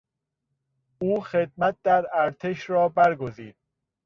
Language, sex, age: Persian, male, 30-39